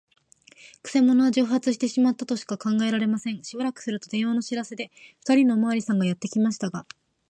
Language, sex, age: Japanese, female, 19-29